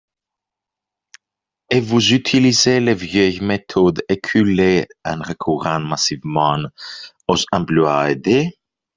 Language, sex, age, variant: French, male, 30-39, Français de métropole